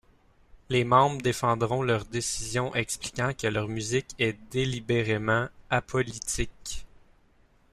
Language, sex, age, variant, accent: French, male, 19-29, Français d'Amérique du Nord, Français du Canada